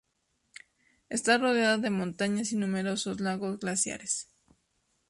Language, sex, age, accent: Spanish, female, 19-29, México